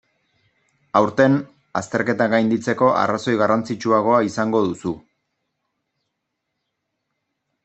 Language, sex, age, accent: Basque, male, 30-39, Erdialdekoa edo Nafarra (Gipuzkoa, Nafarroa)